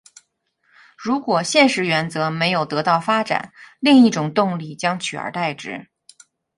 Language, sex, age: Chinese, female, 40-49